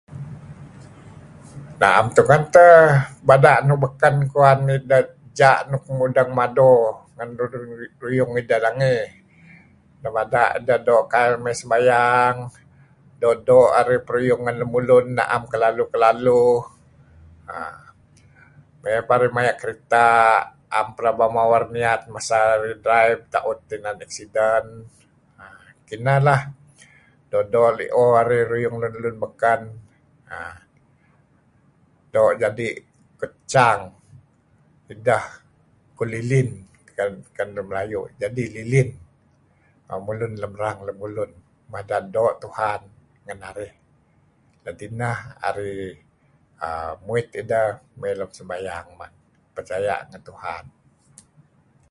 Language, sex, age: Kelabit, male, 60-69